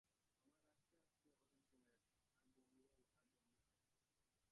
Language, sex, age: Bengali, male, under 19